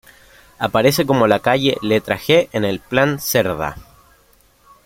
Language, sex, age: Spanish, male, under 19